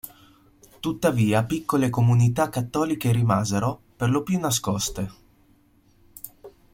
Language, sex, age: Italian, male, 19-29